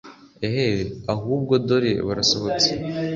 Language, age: Kinyarwanda, under 19